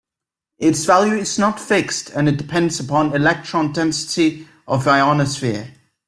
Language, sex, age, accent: English, male, 19-29, England English